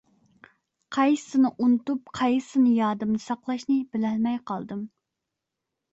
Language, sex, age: Uyghur, female, 19-29